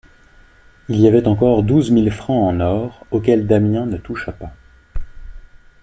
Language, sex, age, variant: French, male, 19-29, Français de métropole